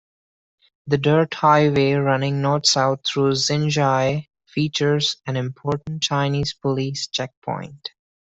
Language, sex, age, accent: English, male, 19-29, India and South Asia (India, Pakistan, Sri Lanka)